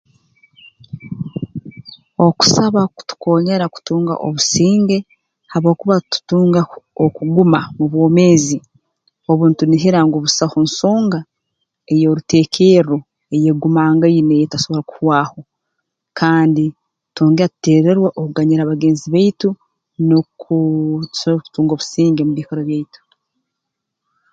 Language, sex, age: Tooro, female, 30-39